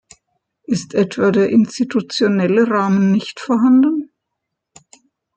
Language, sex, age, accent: German, female, 60-69, Deutschland Deutsch